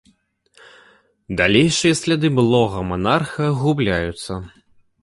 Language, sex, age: Belarusian, male, 19-29